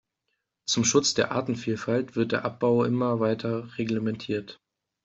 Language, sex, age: German, male, under 19